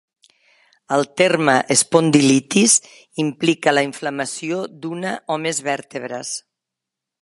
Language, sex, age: Catalan, female, 60-69